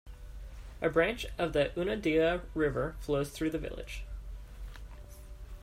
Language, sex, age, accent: English, male, 19-29, United States English